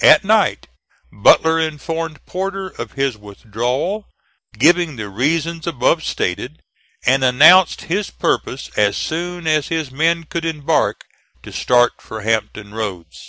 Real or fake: real